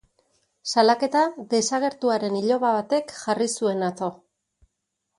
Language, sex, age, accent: Basque, female, 40-49, Mendebalekoa (Araba, Bizkaia, Gipuzkoako mendebaleko herri batzuk)